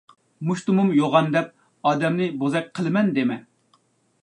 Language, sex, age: Uyghur, male, 30-39